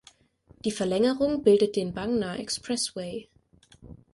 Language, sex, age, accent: German, female, 19-29, Deutschland Deutsch